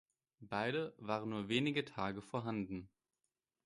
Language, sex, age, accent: German, male, 19-29, Deutschland Deutsch